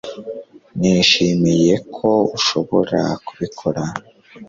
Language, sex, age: Kinyarwanda, male, 19-29